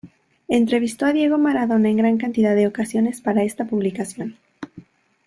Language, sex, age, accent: Spanish, female, 19-29, México